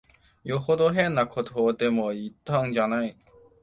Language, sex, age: Japanese, male, 19-29